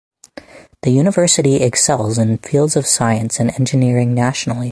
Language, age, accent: English, 19-29, Canadian English